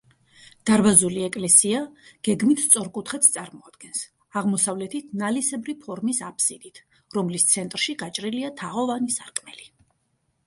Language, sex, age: Georgian, female, 30-39